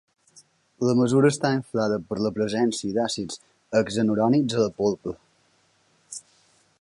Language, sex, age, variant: Catalan, male, 19-29, Balear